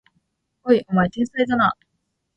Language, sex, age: Japanese, female, under 19